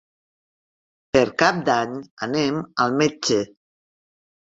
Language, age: Catalan, 60-69